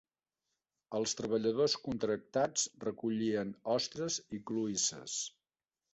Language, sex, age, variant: Catalan, male, 50-59, Central